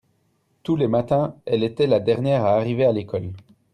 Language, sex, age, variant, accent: French, male, 30-39, Français d'Europe, Français de Belgique